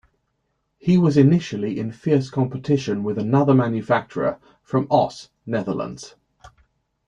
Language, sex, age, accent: English, male, 30-39, England English